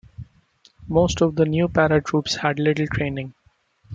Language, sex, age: English, male, 19-29